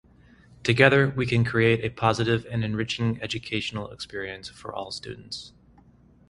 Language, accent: English, United States English